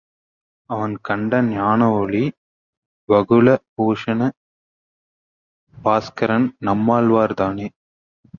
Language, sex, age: Tamil, male, 19-29